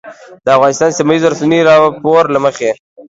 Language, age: Pashto, 19-29